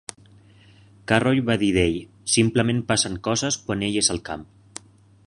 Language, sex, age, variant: Catalan, male, 40-49, Central